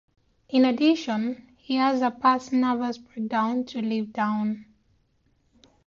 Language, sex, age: English, female, 30-39